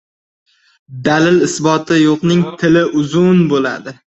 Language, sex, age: Uzbek, male, under 19